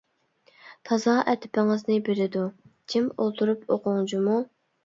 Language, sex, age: Uyghur, female, 19-29